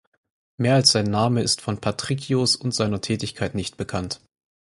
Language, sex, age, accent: German, male, 19-29, Deutschland Deutsch